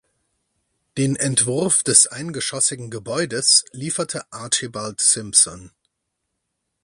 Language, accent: German, Deutschland Deutsch